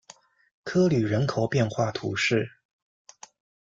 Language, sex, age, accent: Chinese, male, 40-49, 出生地：上海市